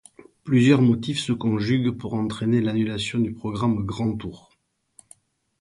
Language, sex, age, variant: French, male, 50-59, Français de métropole